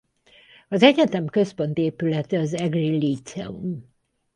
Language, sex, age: Hungarian, female, 70-79